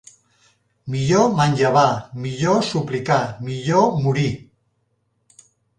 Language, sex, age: Catalan, male, 60-69